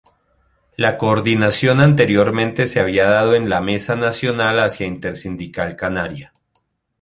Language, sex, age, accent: Spanish, male, 40-49, Andino-Pacífico: Colombia, Perú, Ecuador, oeste de Bolivia y Venezuela andina